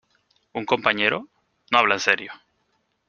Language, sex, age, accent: Spanish, male, 19-29, España: Islas Canarias